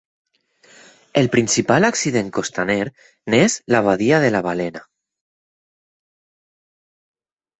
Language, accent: Catalan, valencià; valencià meridional